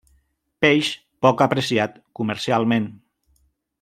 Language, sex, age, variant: Catalan, male, 40-49, Central